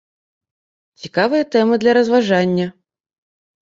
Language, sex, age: Belarusian, female, 30-39